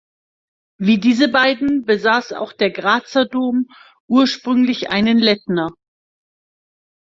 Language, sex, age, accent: German, female, 50-59, Deutschland Deutsch